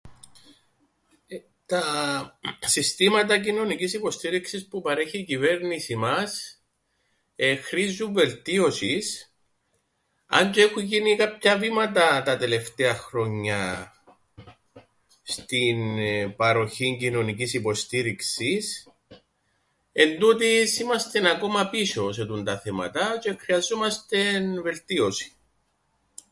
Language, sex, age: Greek, male, 40-49